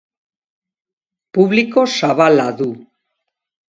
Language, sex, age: Basque, female, 60-69